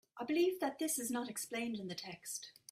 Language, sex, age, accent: English, female, 30-39, Irish English